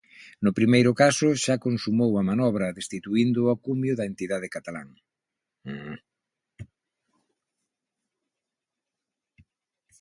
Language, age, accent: Galician, 50-59, Normativo (estándar)